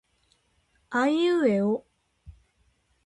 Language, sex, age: Japanese, female, 19-29